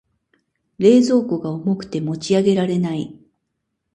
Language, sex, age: Japanese, female, 60-69